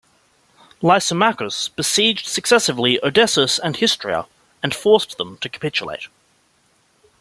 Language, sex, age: English, male, 19-29